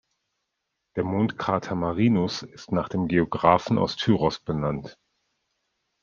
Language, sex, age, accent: German, male, 40-49, Deutschland Deutsch